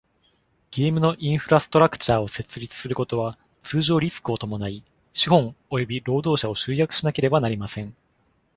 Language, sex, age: Japanese, male, 19-29